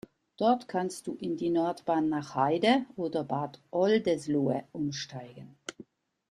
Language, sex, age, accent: German, female, 60-69, Schweizerdeutsch